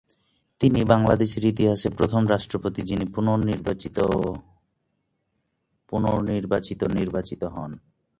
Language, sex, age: Bengali, male, 19-29